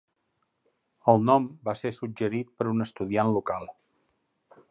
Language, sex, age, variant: Catalan, male, 50-59, Central